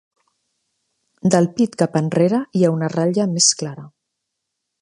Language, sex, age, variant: Catalan, female, 40-49, Central